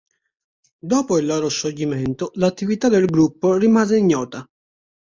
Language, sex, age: Italian, male, 19-29